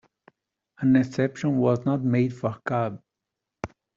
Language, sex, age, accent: English, male, 30-39, United States English